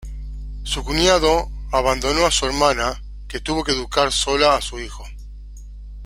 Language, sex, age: Spanish, male, 50-59